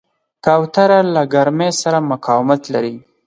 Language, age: Pashto, 19-29